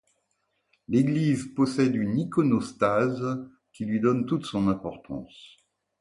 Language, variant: French, Français de métropole